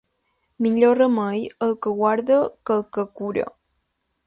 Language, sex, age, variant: Catalan, female, under 19, Balear